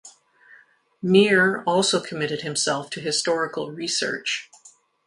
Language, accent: English, Canadian English